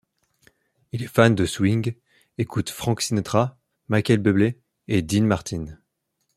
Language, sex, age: French, male, 19-29